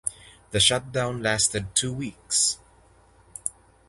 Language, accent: English, Filipino